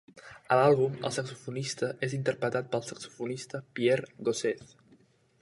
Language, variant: Catalan, Central